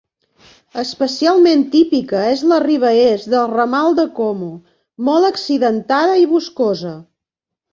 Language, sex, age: Catalan, female, 50-59